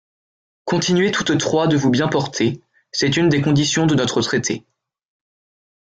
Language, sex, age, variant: French, male, under 19, Français de métropole